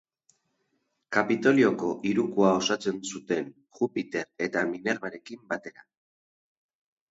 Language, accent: Basque, Mendebalekoa (Araba, Bizkaia, Gipuzkoako mendebaleko herri batzuk)